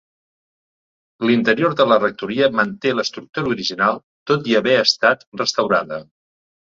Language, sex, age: Catalan, male, 50-59